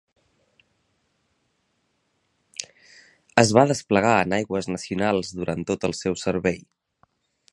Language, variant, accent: Catalan, Central, Empordanès; Oriental